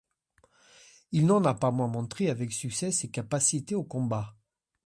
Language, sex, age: French, male, 50-59